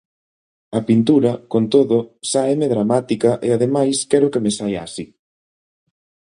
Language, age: Galician, 30-39